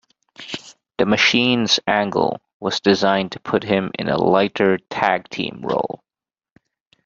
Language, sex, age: English, male, 19-29